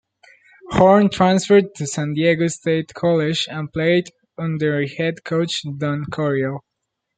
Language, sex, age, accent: English, male, under 19, United States English